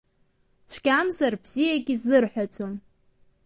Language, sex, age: Abkhazian, female, under 19